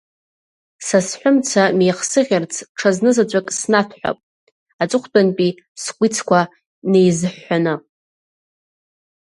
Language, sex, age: Abkhazian, female, under 19